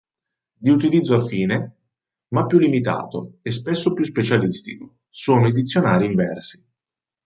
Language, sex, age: Italian, male, 30-39